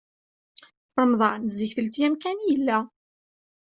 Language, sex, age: Kabyle, female, 19-29